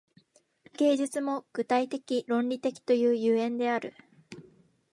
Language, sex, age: Japanese, female, 19-29